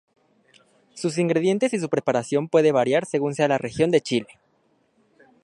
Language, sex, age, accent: Spanish, male, 19-29, México